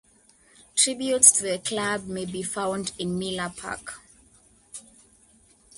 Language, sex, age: English, female, 19-29